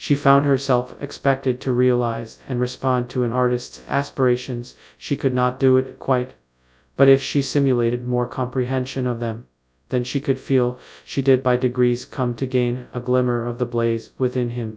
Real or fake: fake